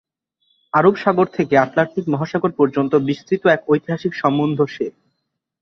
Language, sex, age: Bengali, male, 19-29